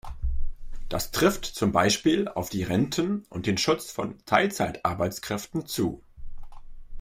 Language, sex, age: German, male, 30-39